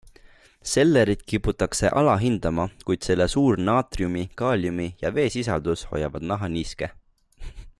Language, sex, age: Estonian, male, 19-29